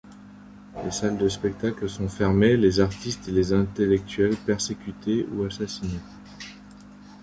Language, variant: French, Français de métropole